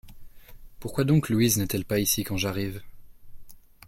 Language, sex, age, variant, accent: French, male, 19-29, Français d'Europe, Français de Suisse